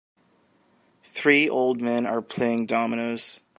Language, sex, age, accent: English, male, 19-29, United States English